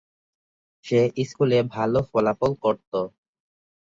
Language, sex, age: Bengali, male, 19-29